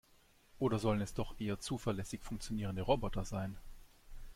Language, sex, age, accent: German, male, 30-39, Deutschland Deutsch